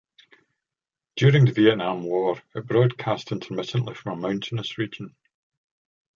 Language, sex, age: English, male, 60-69